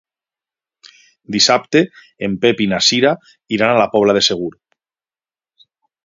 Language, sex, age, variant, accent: Catalan, male, 40-49, Valencià septentrional, valencià